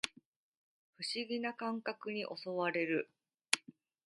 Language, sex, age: Japanese, female, 30-39